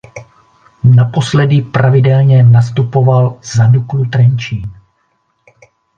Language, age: Czech, 60-69